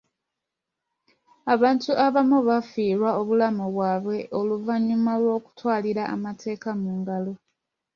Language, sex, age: Ganda, female, 19-29